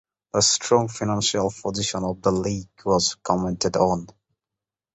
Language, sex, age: English, male, 19-29